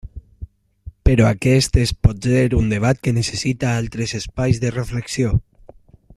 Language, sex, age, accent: Catalan, male, under 19, valencià